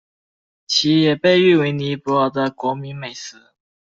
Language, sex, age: Chinese, male, 19-29